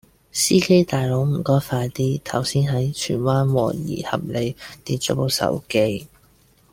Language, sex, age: Cantonese, male, 19-29